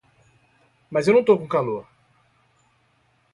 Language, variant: Portuguese, Portuguese (Brasil)